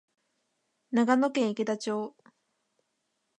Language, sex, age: Japanese, female, 19-29